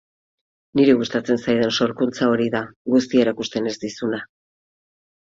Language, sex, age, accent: Basque, female, 40-49, Mendebalekoa (Araba, Bizkaia, Gipuzkoako mendebaleko herri batzuk)